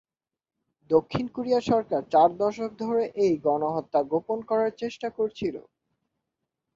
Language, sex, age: Bengali, male, 19-29